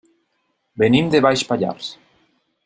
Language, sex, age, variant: Catalan, male, 30-39, Nord-Occidental